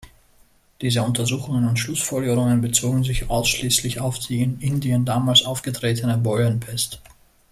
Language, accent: German, Österreichisches Deutsch